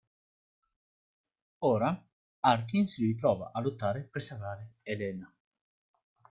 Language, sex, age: Italian, male, under 19